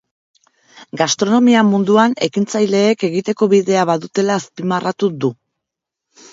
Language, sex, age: Basque, female, 40-49